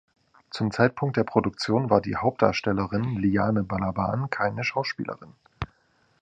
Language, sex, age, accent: German, male, 30-39, Deutschland Deutsch